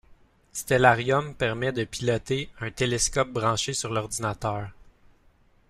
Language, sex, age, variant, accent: French, male, 19-29, Français d'Amérique du Nord, Français du Canada